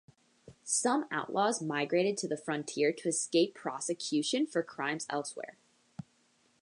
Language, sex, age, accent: English, female, under 19, United States English